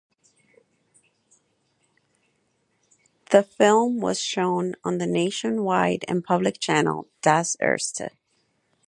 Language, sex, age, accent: English, male, under 19, United States English